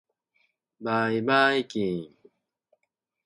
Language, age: Japanese, 40-49